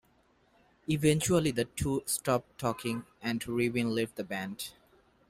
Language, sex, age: English, male, 19-29